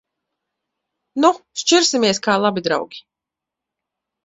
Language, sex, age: Latvian, female, 30-39